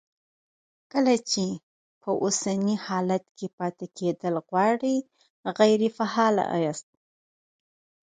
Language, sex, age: Pashto, female, 30-39